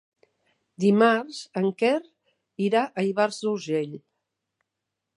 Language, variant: Catalan, Central